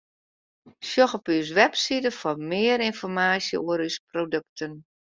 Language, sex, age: Western Frisian, female, 50-59